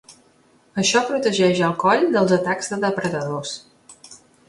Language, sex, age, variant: Catalan, female, 40-49, Central